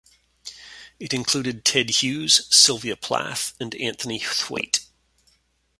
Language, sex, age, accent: English, male, 50-59, Canadian English